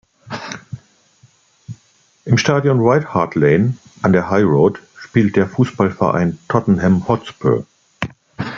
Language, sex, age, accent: German, male, 60-69, Deutschland Deutsch